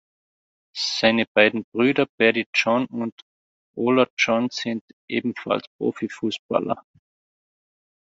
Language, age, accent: German, 30-39, Österreichisches Deutsch